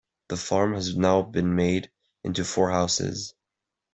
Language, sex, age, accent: English, male, under 19, Canadian English